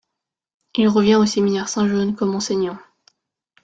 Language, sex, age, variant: French, female, under 19, Français de métropole